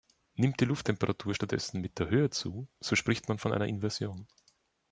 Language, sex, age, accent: German, male, 30-39, Österreichisches Deutsch